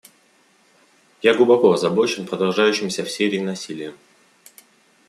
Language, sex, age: Russian, male, 19-29